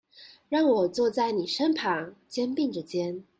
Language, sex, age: Chinese, female, 19-29